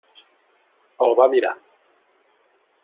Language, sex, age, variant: Catalan, male, 40-49, Central